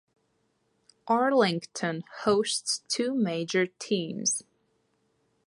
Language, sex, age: English, female, 19-29